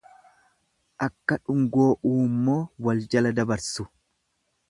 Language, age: Oromo, 30-39